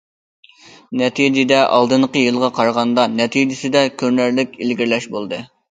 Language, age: Uyghur, 19-29